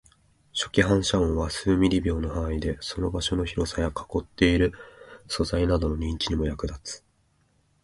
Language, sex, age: Japanese, male, 19-29